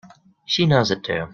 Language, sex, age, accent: English, male, under 19, Canadian English